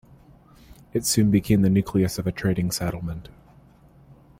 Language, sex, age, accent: English, male, 19-29, United States English